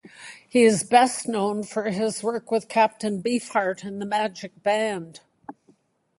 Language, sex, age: English, female, 60-69